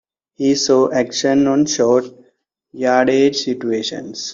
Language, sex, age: English, male, 19-29